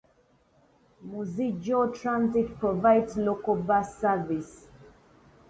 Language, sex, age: English, female, 30-39